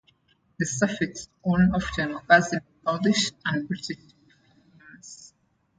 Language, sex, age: English, female, 19-29